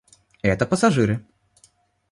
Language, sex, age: Russian, male, under 19